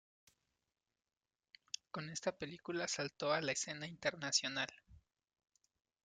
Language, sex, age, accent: Spanish, male, 30-39, México